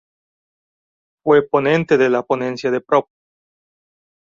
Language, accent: Spanish, México